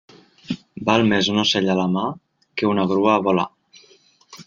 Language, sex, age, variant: Catalan, male, 19-29, Nord-Occidental